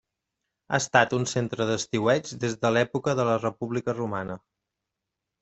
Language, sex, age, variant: Catalan, male, 30-39, Central